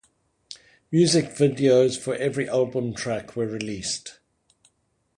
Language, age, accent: English, 60-69, Southern African (South Africa, Zimbabwe, Namibia)